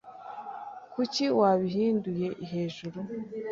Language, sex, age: Kinyarwanda, female, 19-29